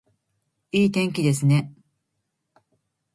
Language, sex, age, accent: Japanese, female, 50-59, 標準語; 東京